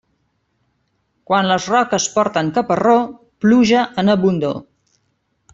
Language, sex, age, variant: Catalan, female, 50-59, Central